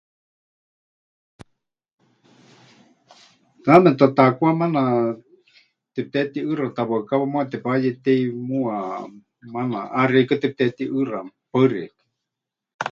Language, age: Huichol, 50-59